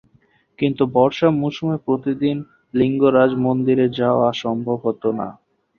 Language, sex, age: Bengali, male, 19-29